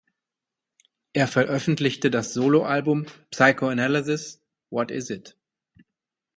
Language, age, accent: German, 40-49, Deutschland Deutsch